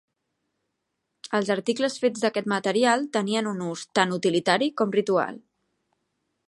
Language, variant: Catalan, Central